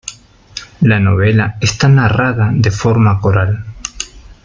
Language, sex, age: Spanish, male, 30-39